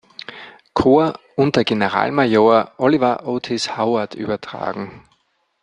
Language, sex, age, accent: German, male, 40-49, Österreichisches Deutsch